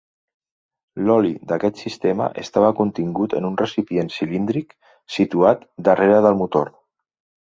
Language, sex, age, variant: Catalan, male, 40-49, Central